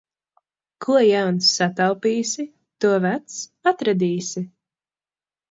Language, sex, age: Latvian, female, under 19